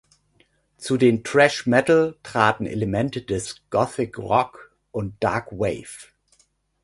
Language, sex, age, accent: German, male, 50-59, Deutschland Deutsch